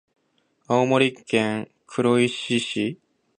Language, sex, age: Japanese, male, 19-29